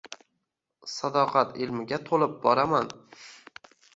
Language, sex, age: Uzbek, male, 19-29